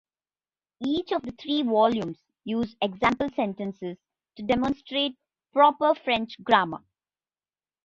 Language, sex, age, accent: English, female, 30-39, India and South Asia (India, Pakistan, Sri Lanka)